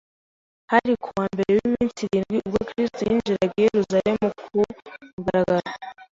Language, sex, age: Kinyarwanda, female, 19-29